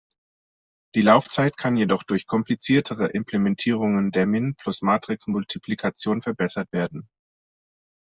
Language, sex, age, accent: German, male, 30-39, Deutschland Deutsch